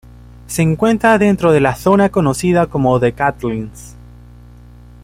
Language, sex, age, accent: Spanish, male, 19-29, Andino-Pacífico: Colombia, Perú, Ecuador, oeste de Bolivia y Venezuela andina